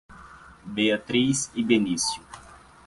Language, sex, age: Portuguese, male, 19-29